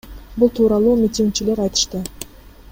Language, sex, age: Kyrgyz, female, 19-29